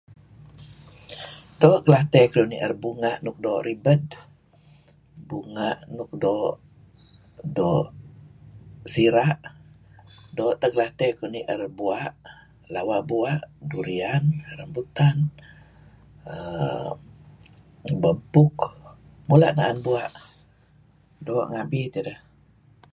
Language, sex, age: Kelabit, female, 60-69